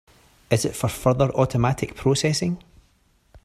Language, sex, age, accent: English, male, 30-39, Scottish English